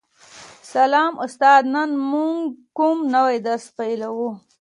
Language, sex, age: Pashto, female, 19-29